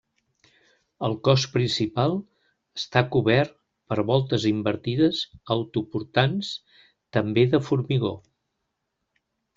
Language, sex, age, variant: Catalan, male, 60-69, Central